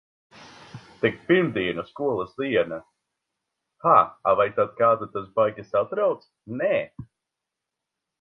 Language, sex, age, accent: Latvian, male, 19-29, Rigas